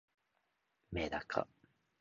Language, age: Japanese, 19-29